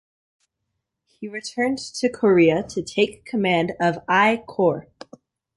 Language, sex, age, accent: English, male, under 19, United States English